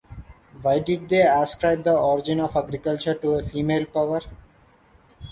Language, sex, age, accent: English, male, 19-29, India and South Asia (India, Pakistan, Sri Lanka)